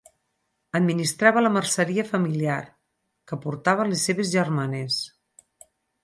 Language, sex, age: Catalan, female, 50-59